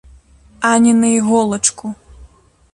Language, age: Belarusian, 19-29